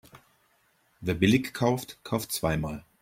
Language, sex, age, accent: German, male, 40-49, Deutschland Deutsch